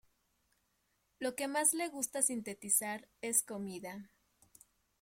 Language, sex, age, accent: Spanish, female, 19-29, México